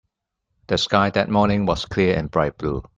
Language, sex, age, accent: English, male, 40-49, Hong Kong English